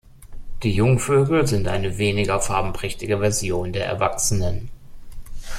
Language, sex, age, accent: German, male, 30-39, Deutschland Deutsch